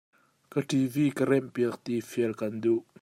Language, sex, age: Hakha Chin, male, 30-39